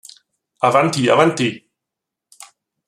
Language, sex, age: German, male, 40-49